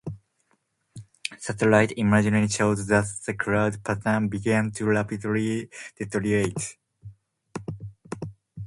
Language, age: English, 19-29